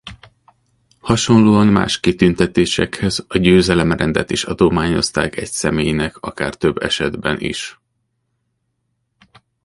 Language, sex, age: Hungarian, male, 40-49